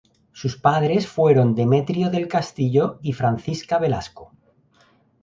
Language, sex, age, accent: Spanish, male, 50-59, España: Centro-Sur peninsular (Madrid, Toledo, Castilla-La Mancha)